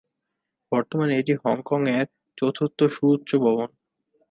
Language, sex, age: Bengali, male, 19-29